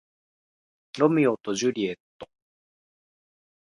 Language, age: Japanese, 30-39